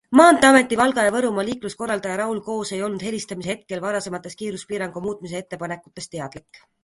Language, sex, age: Estonian, female, 30-39